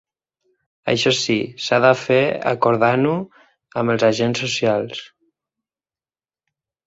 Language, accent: Catalan, Tortosí